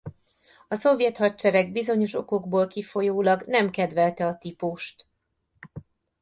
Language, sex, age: Hungarian, female, 40-49